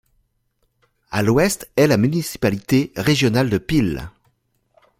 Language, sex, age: French, male, 40-49